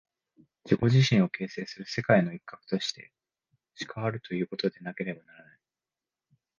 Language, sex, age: Japanese, male, 19-29